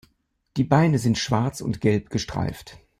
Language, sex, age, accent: German, male, 70-79, Deutschland Deutsch